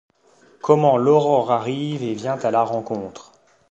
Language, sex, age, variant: French, male, 50-59, Français de métropole